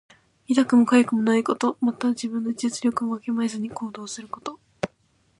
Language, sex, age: Japanese, female, 19-29